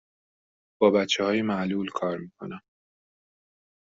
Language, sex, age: Persian, male, 30-39